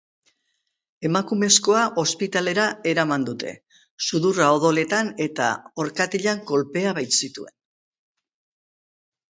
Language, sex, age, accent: Basque, female, 70-79, Mendebalekoa (Araba, Bizkaia, Gipuzkoako mendebaleko herri batzuk)